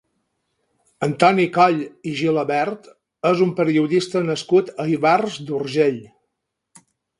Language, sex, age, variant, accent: Catalan, male, 50-59, Balear, menorquí